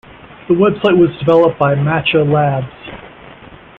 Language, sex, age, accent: English, male, 50-59, United States English